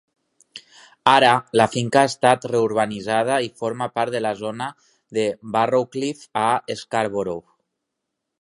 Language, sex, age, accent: Catalan, male, 30-39, valencià